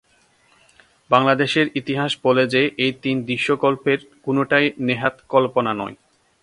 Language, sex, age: Bengali, male, 19-29